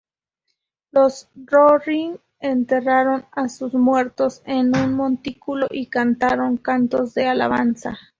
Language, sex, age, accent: Spanish, female, 30-39, México